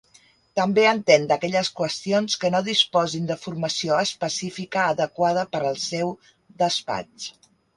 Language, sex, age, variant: Catalan, female, 60-69, Central